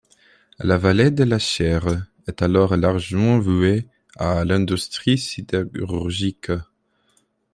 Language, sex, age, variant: French, male, under 19, Français de métropole